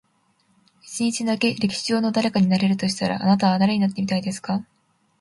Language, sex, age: Japanese, female, under 19